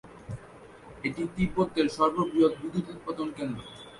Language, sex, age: Bengali, male, 19-29